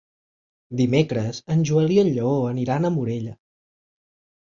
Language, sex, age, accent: Catalan, male, 19-29, central; septentrional